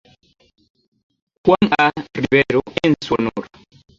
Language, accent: Spanish, Caribe: Cuba, Venezuela, Puerto Rico, República Dominicana, Panamá, Colombia caribeña, México caribeño, Costa del golfo de México